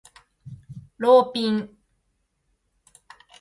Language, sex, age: Japanese, female, 40-49